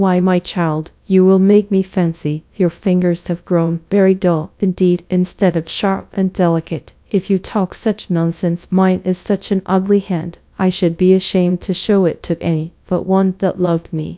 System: TTS, GradTTS